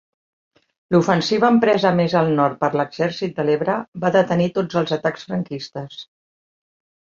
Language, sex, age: Catalan, female, 50-59